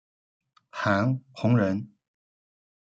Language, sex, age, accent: Chinese, male, 30-39, 出生地：江苏省